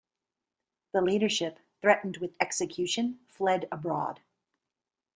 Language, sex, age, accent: English, female, 40-49, United States English